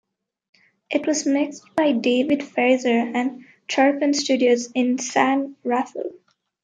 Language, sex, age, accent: English, female, under 19, India and South Asia (India, Pakistan, Sri Lanka)